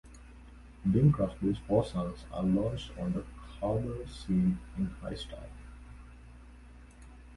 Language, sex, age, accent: English, male, 19-29, India and South Asia (India, Pakistan, Sri Lanka)